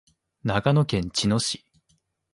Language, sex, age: Japanese, male, 19-29